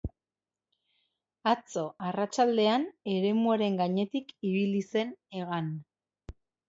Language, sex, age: Basque, female, 30-39